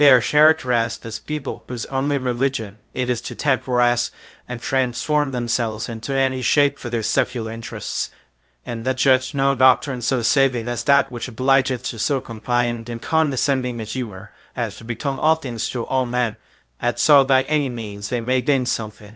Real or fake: fake